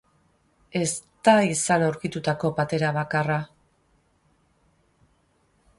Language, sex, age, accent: Basque, female, 50-59, Mendebalekoa (Araba, Bizkaia, Gipuzkoako mendebaleko herri batzuk)